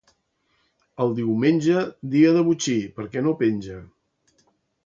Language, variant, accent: Catalan, Central, central